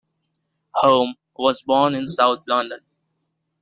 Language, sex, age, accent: English, male, under 19, India and South Asia (India, Pakistan, Sri Lanka)